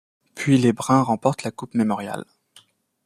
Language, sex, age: French, male, 30-39